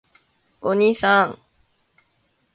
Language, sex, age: Japanese, female, 19-29